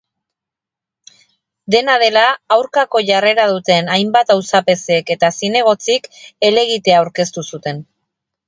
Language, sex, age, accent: Basque, female, 40-49, Erdialdekoa edo Nafarra (Gipuzkoa, Nafarroa)